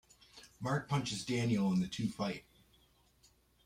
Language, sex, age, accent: English, male, 40-49, United States English